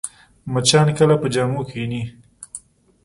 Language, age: Pashto, 30-39